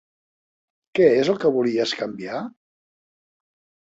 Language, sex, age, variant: Catalan, male, 70-79, Central